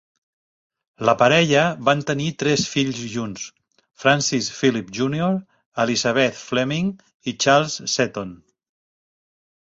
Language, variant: Catalan, Central